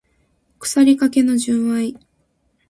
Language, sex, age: Japanese, female, 19-29